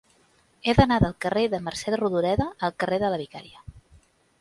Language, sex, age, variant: Catalan, female, 30-39, Central